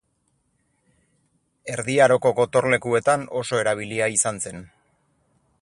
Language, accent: Basque, Erdialdekoa edo Nafarra (Gipuzkoa, Nafarroa)